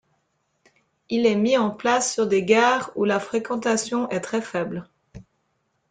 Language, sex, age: French, female, 30-39